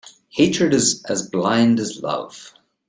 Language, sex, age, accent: English, male, 30-39, Southern African (South Africa, Zimbabwe, Namibia)